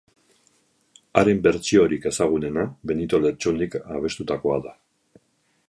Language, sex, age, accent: Basque, male, 50-59, Erdialdekoa edo Nafarra (Gipuzkoa, Nafarroa)